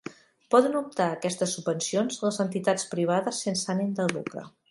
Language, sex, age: Catalan, female, 50-59